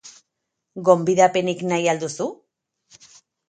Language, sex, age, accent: Basque, female, 30-39, Mendebalekoa (Araba, Bizkaia, Gipuzkoako mendebaleko herri batzuk)